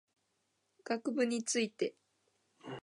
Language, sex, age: Japanese, female, 19-29